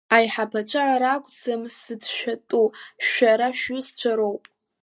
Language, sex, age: Abkhazian, female, under 19